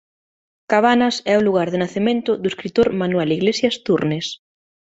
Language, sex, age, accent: Galician, female, 19-29, Normativo (estándar)